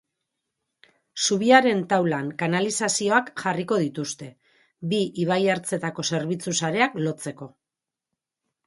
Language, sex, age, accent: Basque, female, 40-49, Mendebalekoa (Araba, Bizkaia, Gipuzkoako mendebaleko herri batzuk)